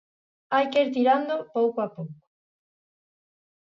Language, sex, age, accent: Galician, female, 50-59, Normativo (estándar)